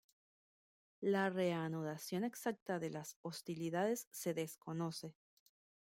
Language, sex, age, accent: Spanish, female, 30-39, Rioplatense: Argentina, Uruguay, este de Bolivia, Paraguay